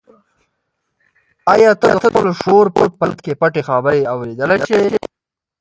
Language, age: Pashto, 19-29